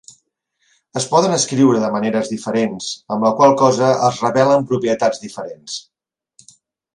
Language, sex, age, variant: Catalan, male, 50-59, Central